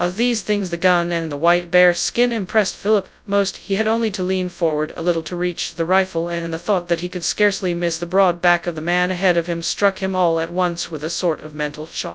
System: TTS, FastPitch